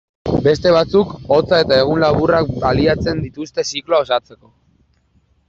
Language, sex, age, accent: Basque, male, 19-29, Mendebalekoa (Araba, Bizkaia, Gipuzkoako mendebaleko herri batzuk)